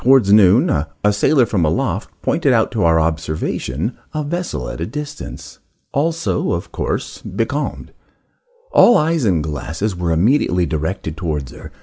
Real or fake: real